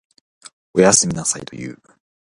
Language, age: Japanese, 19-29